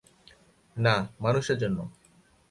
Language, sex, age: Bengali, male, 19-29